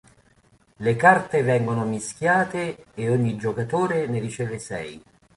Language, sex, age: Italian, male, 50-59